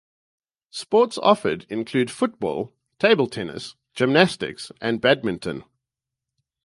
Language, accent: English, Southern African (South Africa, Zimbabwe, Namibia)